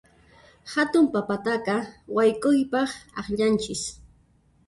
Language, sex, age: Puno Quechua, female, 19-29